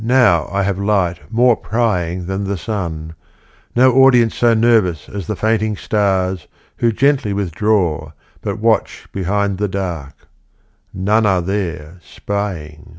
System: none